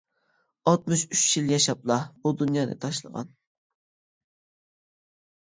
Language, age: Uyghur, 19-29